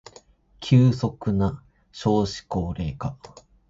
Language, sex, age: Japanese, male, 19-29